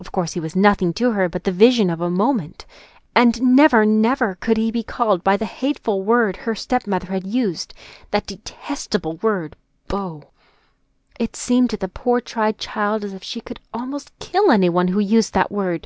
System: none